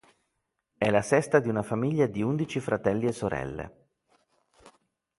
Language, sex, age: Italian, male, 40-49